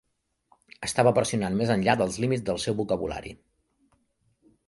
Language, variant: Catalan, Central